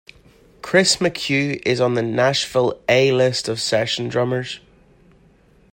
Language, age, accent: English, 30-39, Irish English